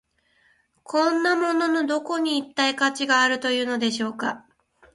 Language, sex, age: Japanese, female, 19-29